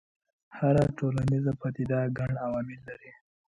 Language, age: Pashto, under 19